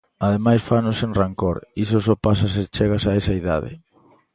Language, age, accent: Galician, 30-39, Normativo (estándar)